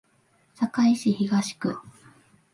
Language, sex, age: Japanese, female, 19-29